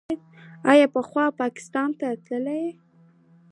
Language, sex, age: Pashto, female, 30-39